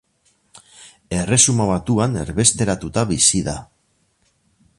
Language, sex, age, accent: Basque, male, 50-59, Mendebalekoa (Araba, Bizkaia, Gipuzkoako mendebaleko herri batzuk)